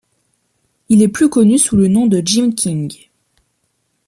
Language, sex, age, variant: French, female, 19-29, Français de métropole